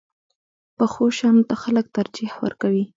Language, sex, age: Pashto, female, 19-29